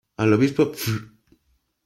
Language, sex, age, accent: Spanish, male, 19-29, España: Norte peninsular (Asturias, Castilla y León, Cantabria, País Vasco, Navarra, Aragón, La Rioja, Guadalajara, Cuenca)